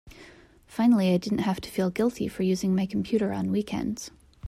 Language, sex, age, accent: English, female, 30-39, United States English